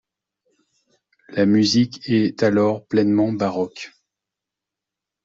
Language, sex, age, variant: French, male, 40-49, Français de métropole